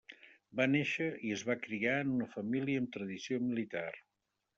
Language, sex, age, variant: Catalan, male, 60-69, Septentrional